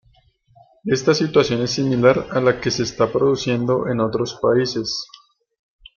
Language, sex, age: Spanish, male, 30-39